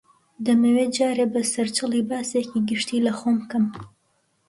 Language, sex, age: Central Kurdish, female, 19-29